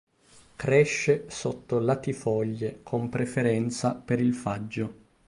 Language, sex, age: Italian, male, 19-29